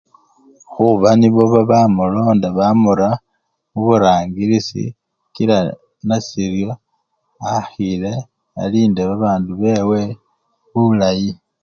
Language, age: Luyia, 40-49